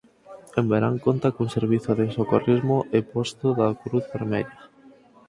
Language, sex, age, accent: Galician, male, 19-29, Normativo (estándar)